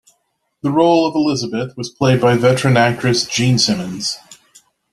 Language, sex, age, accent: English, male, 30-39, United States English